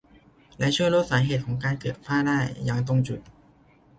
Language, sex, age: Thai, male, 19-29